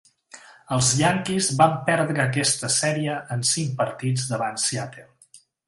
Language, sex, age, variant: Catalan, male, 40-49, Central